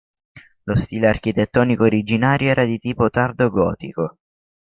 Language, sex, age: Italian, male, under 19